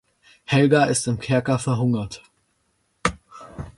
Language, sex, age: German, male, under 19